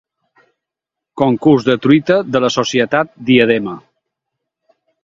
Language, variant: Catalan, Balear